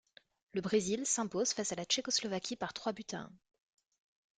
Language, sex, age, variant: French, female, 19-29, Français de métropole